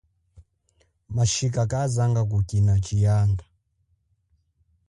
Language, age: Chokwe, 19-29